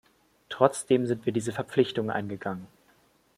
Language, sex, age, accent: German, male, 19-29, Deutschland Deutsch